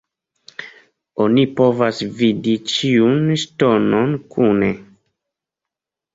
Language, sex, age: Esperanto, male, 30-39